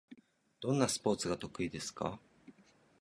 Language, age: Japanese, 19-29